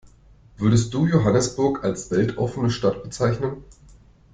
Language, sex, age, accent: German, male, 30-39, Deutschland Deutsch